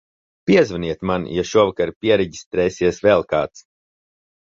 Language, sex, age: Latvian, male, 30-39